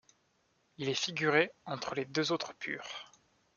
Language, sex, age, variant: French, male, 19-29, Français de métropole